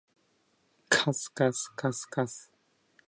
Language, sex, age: Japanese, male, 19-29